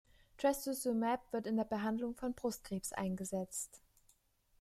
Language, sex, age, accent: German, female, 19-29, Deutschland Deutsch